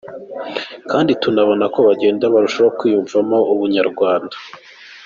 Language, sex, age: Kinyarwanda, male, 19-29